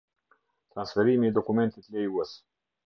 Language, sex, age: Albanian, male, 50-59